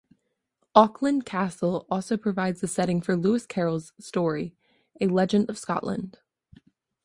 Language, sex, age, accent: English, female, under 19, United States English